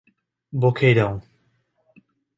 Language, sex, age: Portuguese, male, 19-29